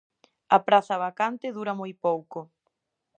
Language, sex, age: Galician, female, 19-29